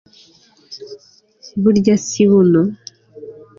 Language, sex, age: Kinyarwanda, female, 19-29